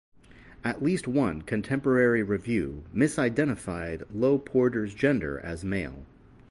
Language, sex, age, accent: English, male, 40-49, United States English